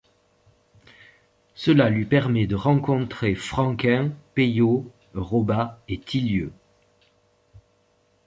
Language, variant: French, Français de métropole